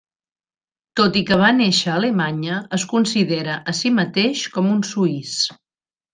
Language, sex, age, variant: Catalan, female, 50-59, Central